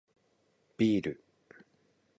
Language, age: Japanese, 19-29